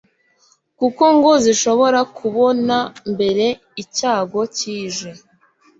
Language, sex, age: Kinyarwanda, female, 19-29